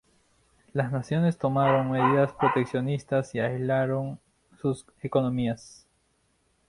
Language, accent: Spanish, Andino-Pacífico: Colombia, Perú, Ecuador, oeste de Bolivia y Venezuela andina